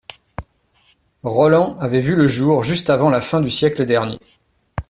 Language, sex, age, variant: French, male, 40-49, Français de métropole